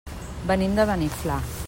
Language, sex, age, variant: Catalan, female, 50-59, Central